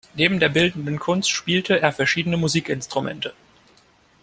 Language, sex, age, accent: German, male, 19-29, Deutschland Deutsch